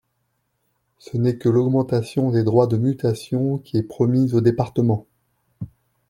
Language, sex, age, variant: French, male, 30-39, Français de métropole